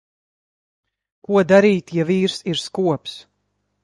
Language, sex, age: Latvian, female, 50-59